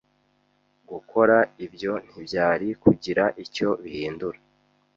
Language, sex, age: Kinyarwanda, male, 19-29